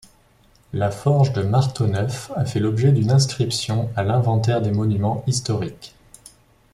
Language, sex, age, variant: French, male, 19-29, Français de métropole